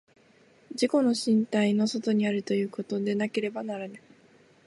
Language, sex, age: Japanese, female, 19-29